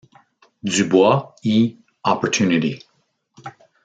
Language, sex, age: Spanish, male, 50-59